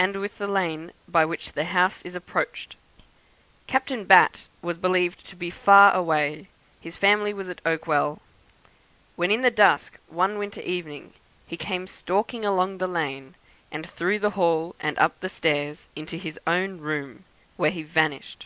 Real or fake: real